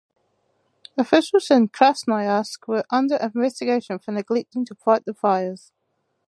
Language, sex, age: English, female, 30-39